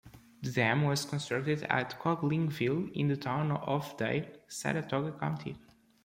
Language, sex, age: English, male, 19-29